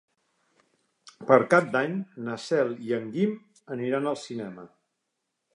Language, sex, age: Catalan, male, 60-69